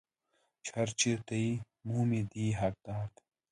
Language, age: Pashto, 19-29